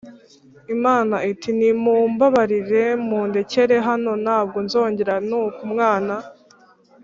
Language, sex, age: Kinyarwanda, female, under 19